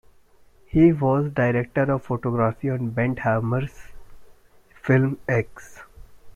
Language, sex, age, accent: English, male, under 19, India and South Asia (India, Pakistan, Sri Lanka)